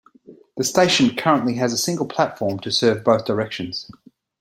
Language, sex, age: English, male, 40-49